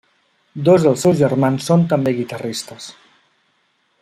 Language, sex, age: Catalan, male, 40-49